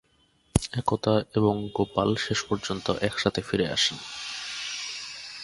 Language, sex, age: Bengali, male, 30-39